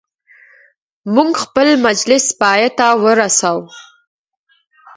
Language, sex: Pashto, female